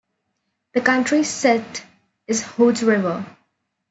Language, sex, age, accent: English, female, 19-29, India and South Asia (India, Pakistan, Sri Lanka)